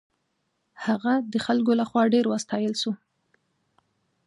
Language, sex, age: Pashto, female, 19-29